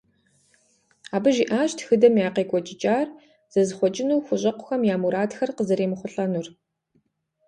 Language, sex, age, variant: Kabardian, female, 30-39, Адыгэбзэ (Къэбэрдей, Кирил, псоми зэдай)